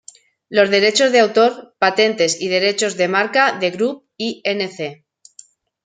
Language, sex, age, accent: Spanish, female, 40-49, España: Centro-Sur peninsular (Madrid, Toledo, Castilla-La Mancha)